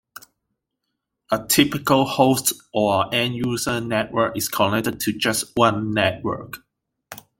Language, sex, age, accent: English, male, 19-29, Hong Kong English